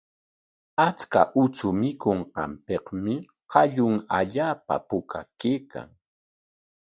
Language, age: Corongo Ancash Quechua, 50-59